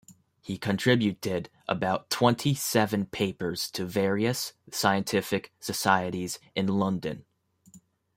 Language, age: English, 19-29